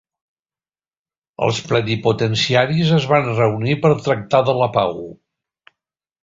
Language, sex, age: Catalan, male, 70-79